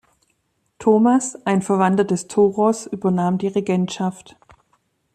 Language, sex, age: German, female, 40-49